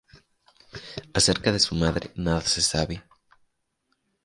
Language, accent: Spanish, México